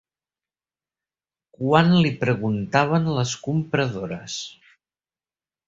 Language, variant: Catalan, Central